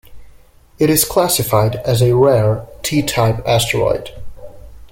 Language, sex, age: English, male, under 19